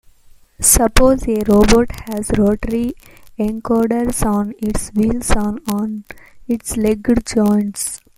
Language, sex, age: English, female, under 19